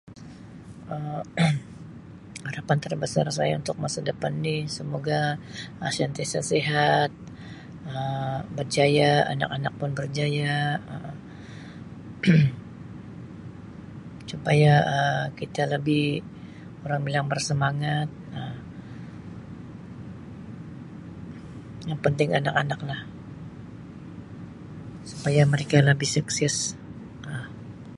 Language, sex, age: Sabah Malay, female, 50-59